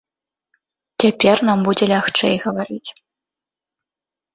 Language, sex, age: Belarusian, female, 19-29